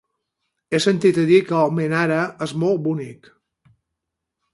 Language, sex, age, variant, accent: Catalan, male, 50-59, Balear, menorquí